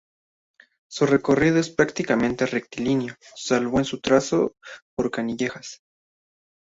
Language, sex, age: Spanish, male, 19-29